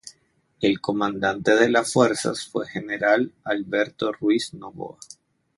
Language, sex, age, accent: Spanish, male, 40-49, Caribe: Cuba, Venezuela, Puerto Rico, República Dominicana, Panamá, Colombia caribeña, México caribeño, Costa del golfo de México